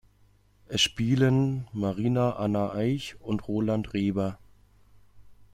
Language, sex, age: German, male, 19-29